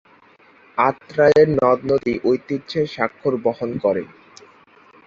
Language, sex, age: Bengali, male, 19-29